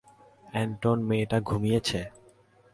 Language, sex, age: Bengali, male, 19-29